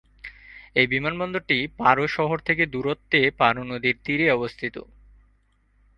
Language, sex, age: Bengali, male, 19-29